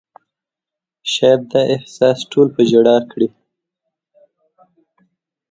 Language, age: Pashto, 19-29